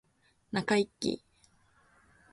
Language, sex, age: Japanese, female, 19-29